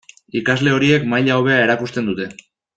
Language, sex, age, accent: Basque, male, 19-29, Erdialdekoa edo Nafarra (Gipuzkoa, Nafarroa)